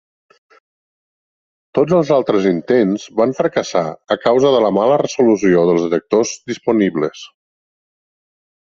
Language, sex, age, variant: Catalan, male, 40-49, Nord-Occidental